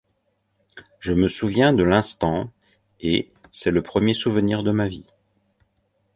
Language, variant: French, Français de métropole